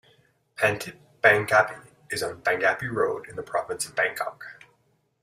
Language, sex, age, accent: English, male, 30-39, Canadian English